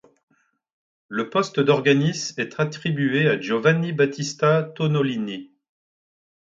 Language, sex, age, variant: French, male, 40-49, Français de métropole